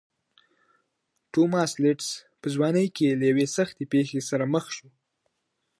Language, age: Pashto, 19-29